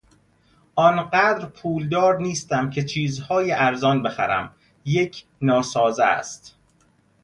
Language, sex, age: Persian, male, 30-39